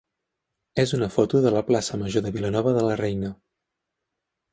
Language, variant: Catalan, Central